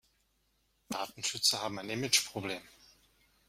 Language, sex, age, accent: German, male, 50-59, Deutschland Deutsch